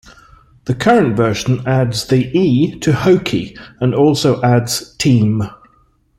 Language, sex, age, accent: English, male, 50-59, England English